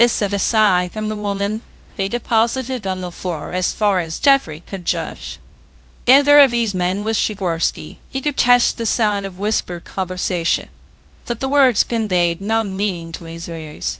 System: TTS, VITS